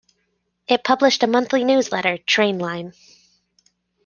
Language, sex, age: English, female, 30-39